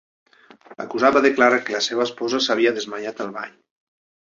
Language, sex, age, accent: Catalan, male, 30-39, valencià